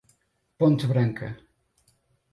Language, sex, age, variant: Portuguese, male, 30-39, Portuguese (Portugal)